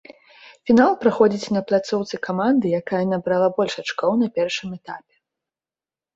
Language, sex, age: Belarusian, female, 30-39